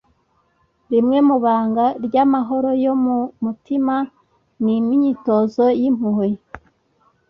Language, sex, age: Kinyarwanda, female, 40-49